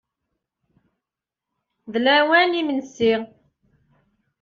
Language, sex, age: Kabyle, male, 40-49